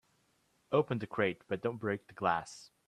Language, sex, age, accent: English, male, 19-29, England English